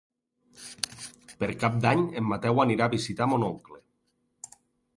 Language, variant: Catalan, Nord-Occidental